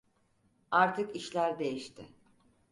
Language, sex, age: Turkish, female, 60-69